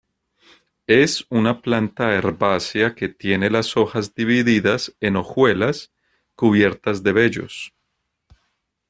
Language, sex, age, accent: Spanish, male, 40-49, Andino-Pacífico: Colombia, Perú, Ecuador, oeste de Bolivia y Venezuela andina